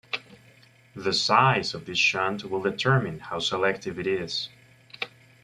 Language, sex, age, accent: English, male, 19-29, United States English